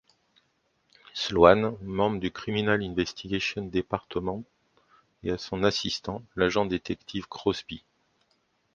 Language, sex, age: French, male, 50-59